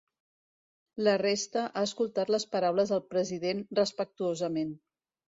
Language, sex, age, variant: Catalan, female, 50-59, Central